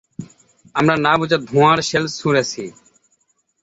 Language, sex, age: Bengali, male, 30-39